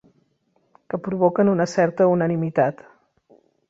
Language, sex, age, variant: Catalan, female, 40-49, Central